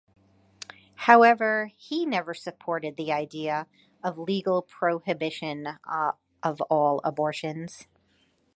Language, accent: English, United States English